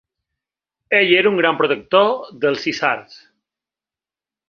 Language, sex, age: Catalan, male, 40-49